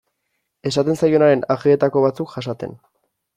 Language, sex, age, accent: Basque, male, 19-29, Erdialdekoa edo Nafarra (Gipuzkoa, Nafarroa)